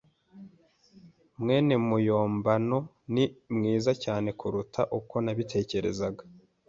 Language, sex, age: Kinyarwanda, male, 19-29